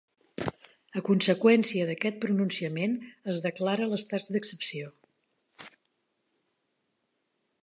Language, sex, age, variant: Catalan, female, 70-79, Central